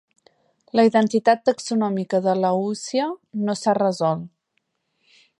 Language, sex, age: Catalan, female, 19-29